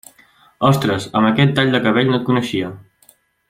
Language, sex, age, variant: Catalan, male, 19-29, Central